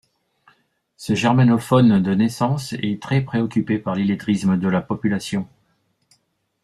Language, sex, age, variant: French, male, 50-59, Français de métropole